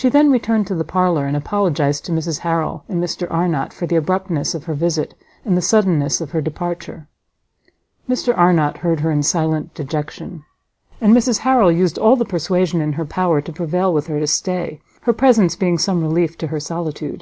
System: none